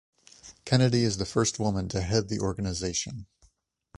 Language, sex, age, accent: English, male, 30-39, United States English